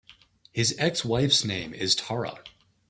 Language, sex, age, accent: English, male, 19-29, United States English